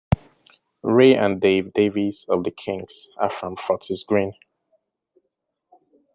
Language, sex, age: English, male, 19-29